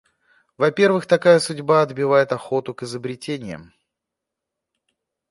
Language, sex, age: Russian, male, 30-39